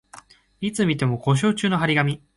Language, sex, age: Japanese, male, 19-29